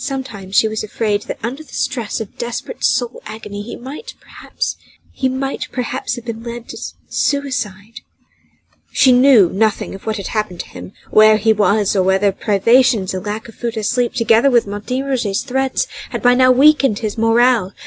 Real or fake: real